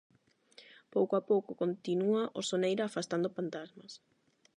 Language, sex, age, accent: Galician, female, 19-29, Atlántico (seseo e gheada); Normativo (estándar); Neofalante